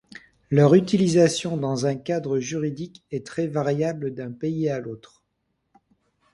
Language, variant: French, Français de métropole